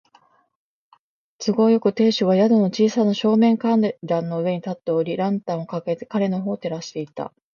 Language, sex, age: Japanese, female, 50-59